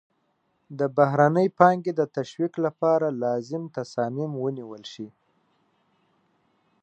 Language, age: Pashto, 30-39